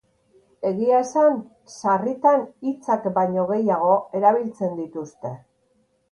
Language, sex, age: Basque, female, 60-69